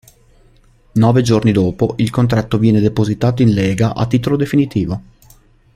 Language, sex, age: Italian, male, 19-29